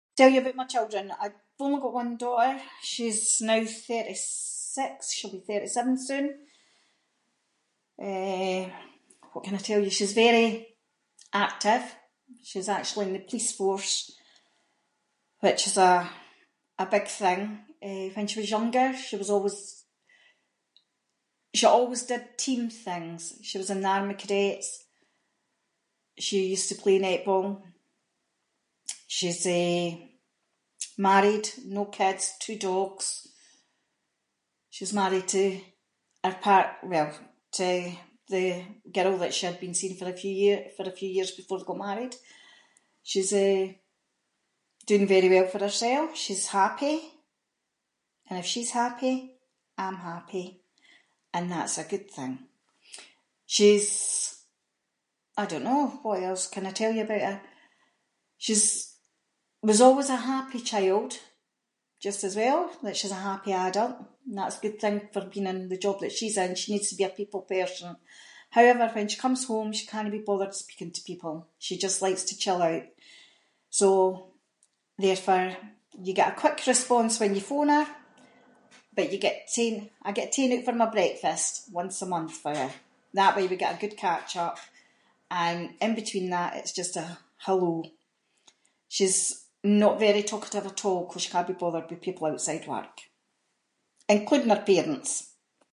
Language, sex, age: Scots, female, 50-59